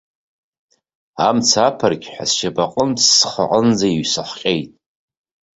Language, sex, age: Abkhazian, male, 40-49